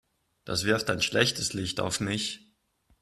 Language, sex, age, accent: German, male, 40-49, Deutschland Deutsch